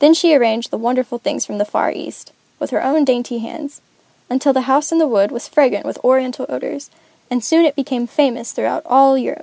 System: none